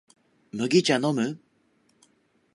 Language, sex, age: Japanese, male, 19-29